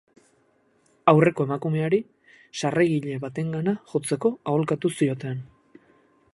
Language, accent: Basque, Erdialdekoa edo Nafarra (Gipuzkoa, Nafarroa)